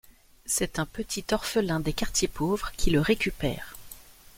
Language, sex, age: French, female, 40-49